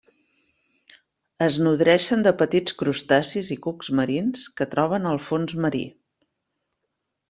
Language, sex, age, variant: Catalan, female, 50-59, Central